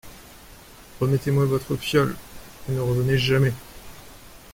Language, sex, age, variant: French, male, 40-49, Français de métropole